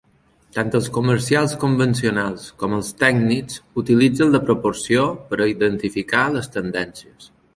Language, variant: Catalan, Balear